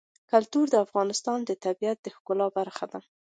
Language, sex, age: Pashto, female, 19-29